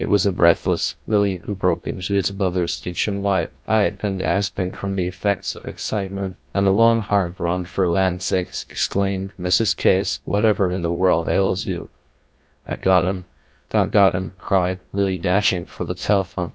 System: TTS, GlowTTS